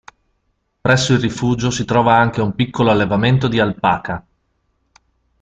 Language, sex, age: Italian, male, 40-49